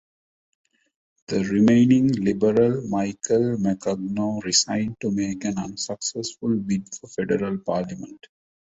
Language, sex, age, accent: English, male, 40-49, India and South Asia (India, Pakistan, Sri Lanka)